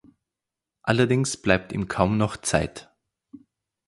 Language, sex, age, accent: German, male, 19-29, Österreichisches Deutsch